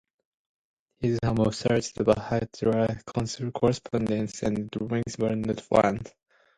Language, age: English, 19-29